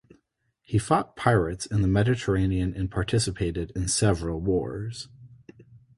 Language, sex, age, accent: English, male, 30-39, United States English